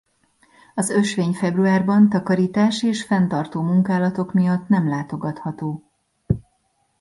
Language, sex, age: Hungarian, female, 40-49